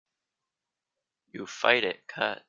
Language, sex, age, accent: English, male, under 19, United States English